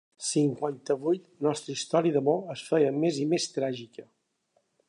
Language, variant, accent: Catalan, Balear, balear